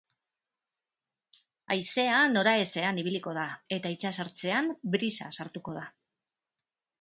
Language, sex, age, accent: Basque, female, 50-59, Mendebalekoa (Araba, Bizkaia, Gipuzkoako mendebaleko herri batzuk)